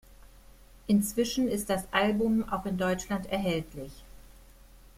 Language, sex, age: German, female, 50-59